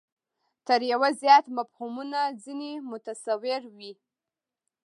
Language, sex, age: Pashto, female, 19-29